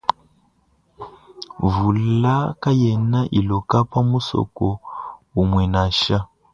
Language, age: Luba-Lulua, 19-29